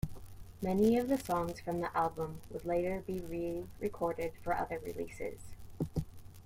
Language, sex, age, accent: English, female, 30-39, United States English